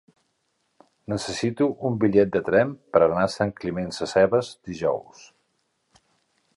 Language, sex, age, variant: Catalan, male, 50-59, Central